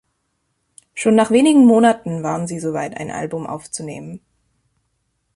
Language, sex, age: German, female, 19-29